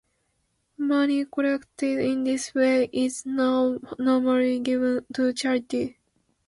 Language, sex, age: English, female, 19-29